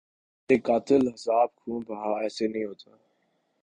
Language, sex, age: Urdu, male, 19-29